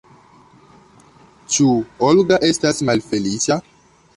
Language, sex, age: Esperanto, male, 19-29